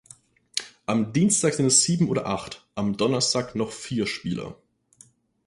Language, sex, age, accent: German, male, 19-29, Deutschland Deutsch